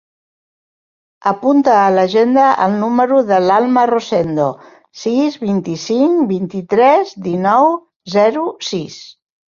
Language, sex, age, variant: Catalan, female, 60-69, Central